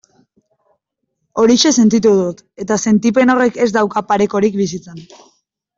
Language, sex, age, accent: Basque, female, 19-29, Mendebalekoa (Araba, Bizkaia, Gipuzkoako mendebaleko herri batzuk)